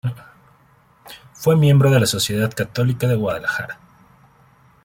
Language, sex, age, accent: Spanish, male, 30-39, México